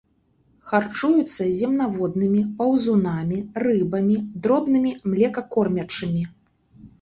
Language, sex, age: Belarusian, female, 40-49